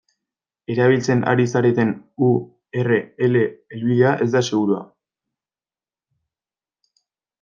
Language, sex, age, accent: Basque, male, 19-29, Erdialdekoa edo Nafarra (Gipuzkoa, Nafarroa)